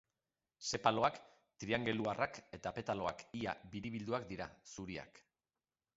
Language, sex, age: Basque, male, 40-49